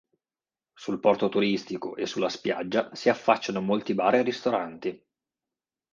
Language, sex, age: Italian, male, 30-39